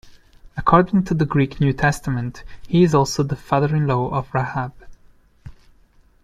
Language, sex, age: English, male, 30-39